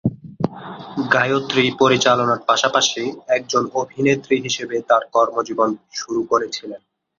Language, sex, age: Bengali, male, 19-29